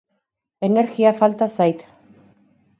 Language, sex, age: Basque, female, 30-39